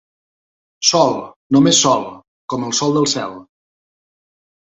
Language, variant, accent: Catalan, Nord-Occidental, Lleida